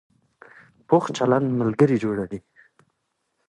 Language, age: Pashto, 30-39